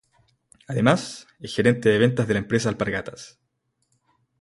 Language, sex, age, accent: Spanish, male, 19-29, Chileno: Chile, Cuyo